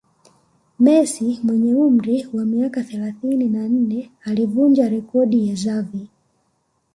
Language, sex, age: Swahili, female, 19-29